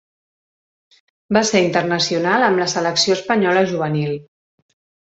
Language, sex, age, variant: Catalan, female, 30-39, Central